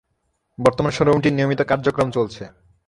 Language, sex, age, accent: Bengali, male, 19-29, প্রমিত; চলিত